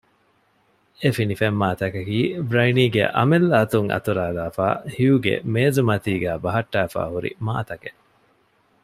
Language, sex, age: Divehi, male, 30-39